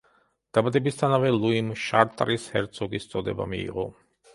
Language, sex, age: Georgian, male, 50-59